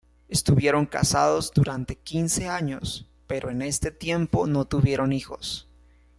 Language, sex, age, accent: Spanish, male, 19-29, Caribe: Cuba, Venezuela, Puerto Rico, República Dominicana, Panamá, Colombia caribeña, México caribeño, Costa del golfo de México